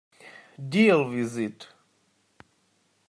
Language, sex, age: English, male, 19-29